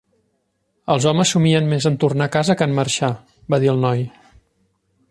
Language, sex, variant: Catalan, male, Central